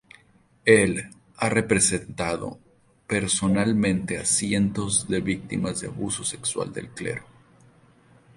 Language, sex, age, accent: Spanish, male, 30-39, México